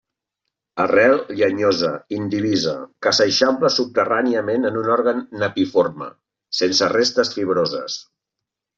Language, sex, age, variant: Catalan, male, 50-59, Central